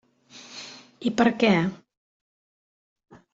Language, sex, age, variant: Catalan, female, 50-59, Central